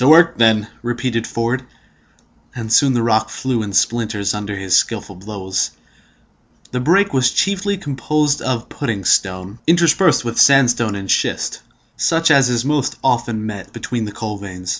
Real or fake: real